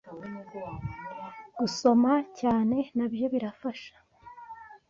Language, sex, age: Kinyarwanda, male, 30-39